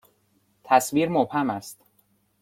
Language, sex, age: Persian, male, 19-29